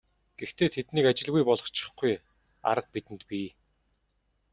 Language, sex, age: Mongolian, male, 30-39